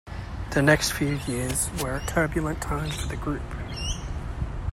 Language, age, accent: English, 30-39, Australian English